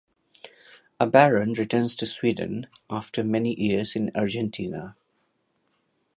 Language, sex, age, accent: English, male, 30-39, India and South Asia (India, Pakistan, Sri Lanka)